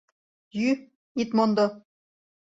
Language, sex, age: Mari, female, 30-39